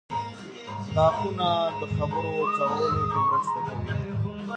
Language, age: Pashto, 19-29